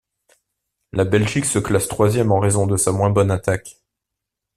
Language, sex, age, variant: French, male, 30-39, Français de métropole